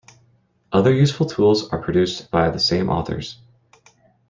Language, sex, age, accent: English, male, 30-39, United States English